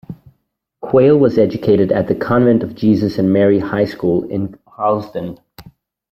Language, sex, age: English, male, 19-29